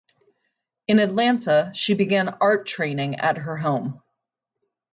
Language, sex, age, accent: English, female, 30-39, United States English